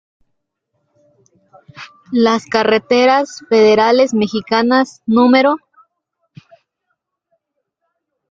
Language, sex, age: Spanish, female, under 19